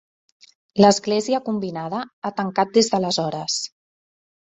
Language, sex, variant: Catalan, female, Central